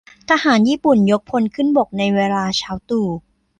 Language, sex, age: Thai, female, 30-39